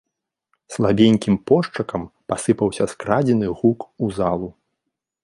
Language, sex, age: Belarusian, male, 30-39